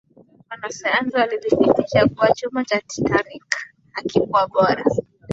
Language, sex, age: Swahili, female, 19-29